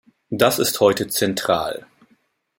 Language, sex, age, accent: German, male, 30-39, Deutschland Deutsch